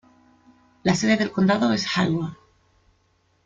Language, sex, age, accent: Spanish, female, 30-39, España: Centro-Sur peninsular (Madrid, Toledo, Castilla-La Mancha)